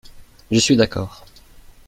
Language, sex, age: French, male, under 19